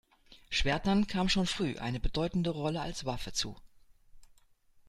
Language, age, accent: German, 60-69, Deutschland Deutsch